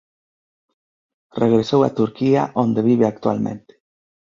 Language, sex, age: Galician, male, 19-29